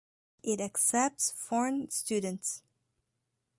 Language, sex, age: English, female, 30-39